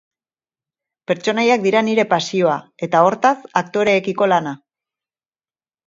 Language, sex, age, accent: Basque, female, 40-49, Erdialdekoa edo Nafarra (Gipuzkoa, Nafarroa)